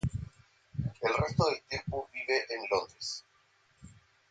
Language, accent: Spanish, Chileno: Chile, Cuyo